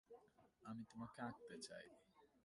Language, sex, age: Bengali, male, 19-29